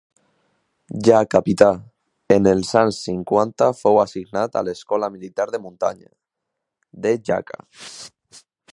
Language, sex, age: Catalan, male, under 19